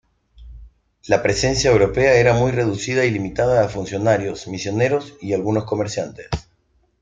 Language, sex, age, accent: Spanish, male, 30-39, Andino-Pacífico: Colombia, Perú, Ecuador, oeste de Bolivia y Venezuela andina